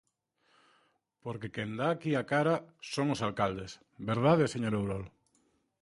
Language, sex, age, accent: Galician, male, 30-39, Oriental (común en zona oriental)